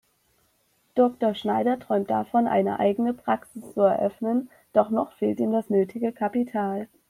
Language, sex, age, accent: German, female, 19-29, Deutschland Deutsch